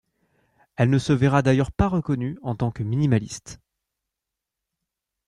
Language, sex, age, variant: French, male, 19-29, Français de métropole